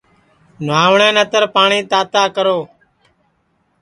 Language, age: Sansi, 19-29